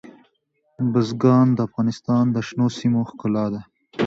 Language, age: Pashto, 19-29